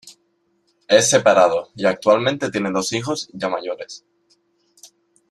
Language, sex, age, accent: Spanish, male, 19-29, España: Islas Canarias